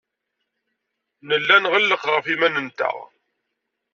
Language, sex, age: Kabyle, male, 40-49